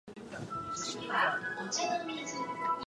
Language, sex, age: Japanese, male, under 19